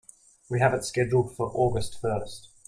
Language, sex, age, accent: English, male, 19-29, Australian English